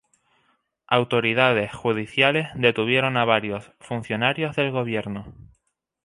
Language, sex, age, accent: Spanish, male, 19-29, España: Islas Canarias